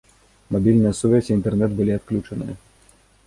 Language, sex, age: Belarusian, male, 30-39